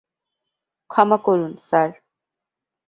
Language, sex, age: Bengali, female, 19-29